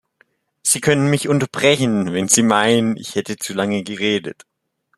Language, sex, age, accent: German, male, under 19, Deutschland Deutsch